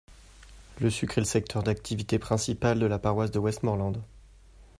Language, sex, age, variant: French, male, 19-29, Français de métropole